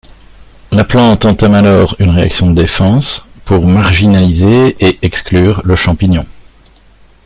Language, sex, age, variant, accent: French, male, 50-59, Français d'Europe, Français de Belgique